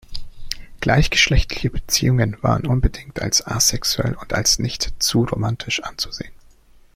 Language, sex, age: German, male, 19-29